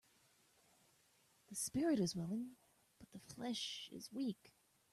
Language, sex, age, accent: English, female, 30-39, United States English